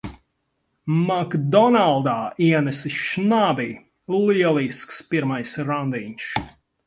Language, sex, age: Latvian, male, 50-59